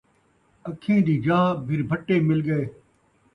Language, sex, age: Saraiki, male, 50-59